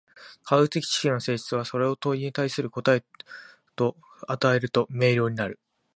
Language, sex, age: Japanese, male, 19-29